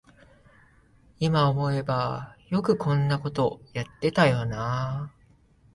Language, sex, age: Japanese, male, 19-29